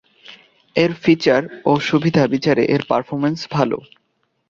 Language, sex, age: Bengali, male, 19-29